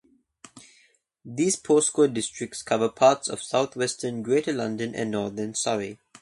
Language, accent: English, Australian English